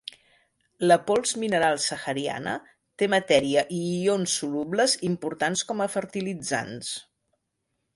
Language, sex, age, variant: Catalan, female, 50-59, Central